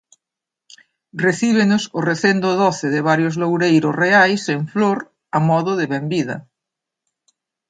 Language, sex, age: Galician, female, 60-69